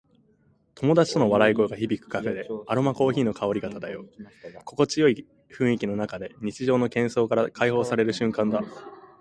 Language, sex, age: Japanese, male, 19-29